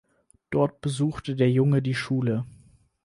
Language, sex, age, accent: German, male, 19-29, Deutschland Deutsch